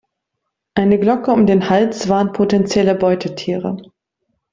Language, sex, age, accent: German, female, 30-39, Deutschland Deutsch